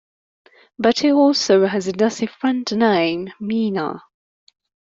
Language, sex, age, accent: English, female, 19-29, England English